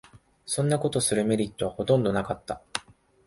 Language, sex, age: Japanese, male, 19-29